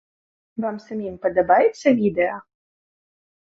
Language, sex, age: Belarusian, female, under 19